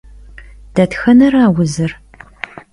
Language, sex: Kabardian, female